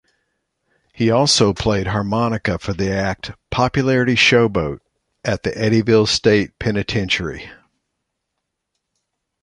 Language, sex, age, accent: English, male, 60-69, United States English